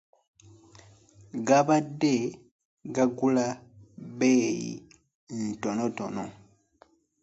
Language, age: Ganda, 19-29